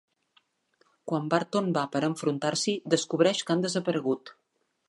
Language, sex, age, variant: Catalan, female, 50-59, Central